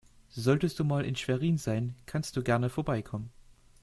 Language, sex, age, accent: German, male, under 19, Deutschland Deutsch